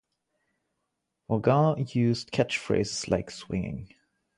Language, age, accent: English, 30-39, German English